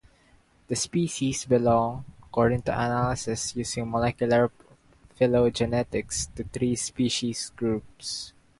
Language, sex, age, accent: English, male, 19-29, Filipino